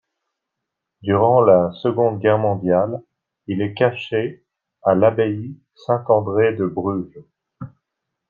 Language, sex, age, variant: French, male, 40-49, Français de métropole